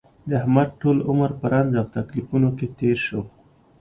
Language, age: Pashto, 30-39